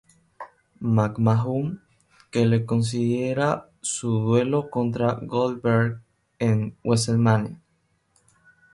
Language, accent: Spanish, Peru